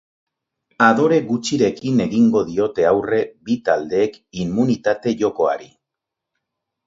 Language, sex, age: Basque, male, 40-49